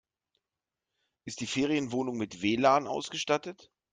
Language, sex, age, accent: German, male, 40-49, Deutschland Deutsch